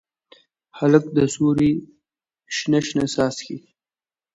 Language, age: Pashto, 19-29